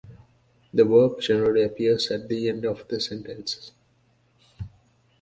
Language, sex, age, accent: English, male, 19-29, United States English